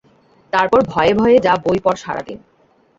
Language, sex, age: Bengali, female, 19-29